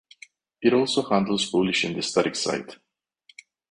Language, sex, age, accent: English, male, 30-39, United States English